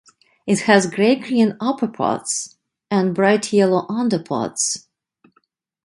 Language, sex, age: English, female, 50-59